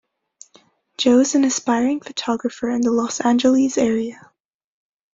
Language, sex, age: English, female, under 19